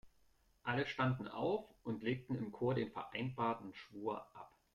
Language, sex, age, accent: German, male, 30-39, Deutschland Deutsch